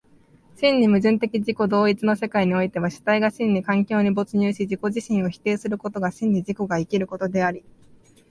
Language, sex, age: Japanese, female, 19-29